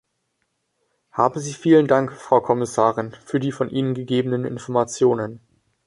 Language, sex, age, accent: German, male, under 19, Deutschland Deutsch